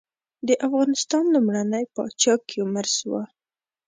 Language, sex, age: Pashto, female, 19-29